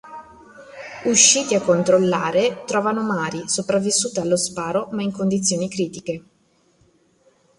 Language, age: Italian, 40-49